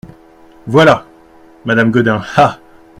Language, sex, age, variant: French, male, 30-39, Français de métropole